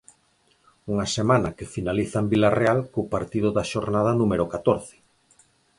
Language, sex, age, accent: Galician, male, 50-59, Oriental (común en zona oriental)